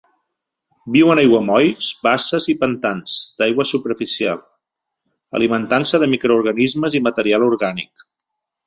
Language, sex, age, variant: Catalan, male, 40-49, Central